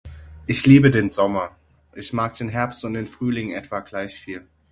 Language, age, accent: German, 30-39, Deutschland Deutsch